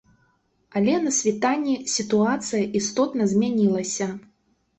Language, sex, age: Belarusian, female, 40-49